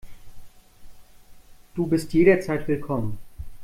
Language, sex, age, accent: German, male, 30-39, Deutschland Deutsch